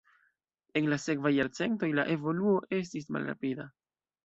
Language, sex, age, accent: Esperanto, male, under 19, Internacia